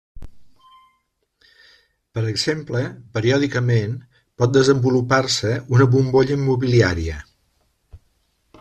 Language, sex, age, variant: Catalan, male, 60-69, Central